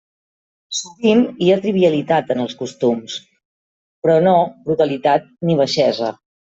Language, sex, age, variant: Catalan, female, 50-59, Central